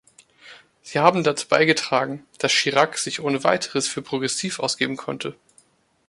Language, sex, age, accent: German, male, 30-39, Deutschland Deutsch